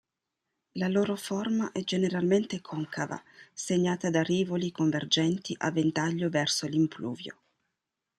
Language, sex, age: Italian, female, 30-39